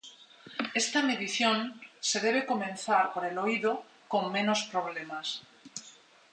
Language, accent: Spanish, España: Norte peninsular (Asturias, Castilla y León, Cantabria, País Vasco, Navarra, Aragón, La Rioja, Guadalajara, Cuenca)